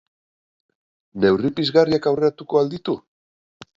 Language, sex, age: Basque, male, 40-49